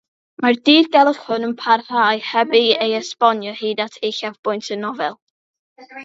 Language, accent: Welsh, Y Deyrnas Unedig Cymraeg